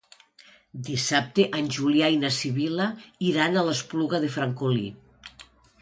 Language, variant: Catalan, Nord-Occidental